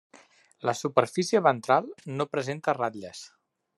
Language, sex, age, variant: Catalan, male, 30-39, Central